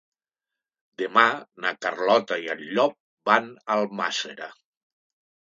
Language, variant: Catalan, Nord-Occidental